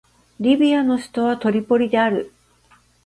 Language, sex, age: Japanese, female, 50-59